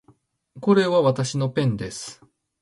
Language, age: Japanese, 50-59